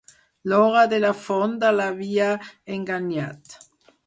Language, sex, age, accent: Catalan, female, 50-59, aprenent (recent, des d'altres llengües)